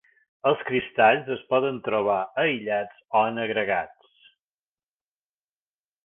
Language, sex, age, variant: Catalan, male, 50-59, Balear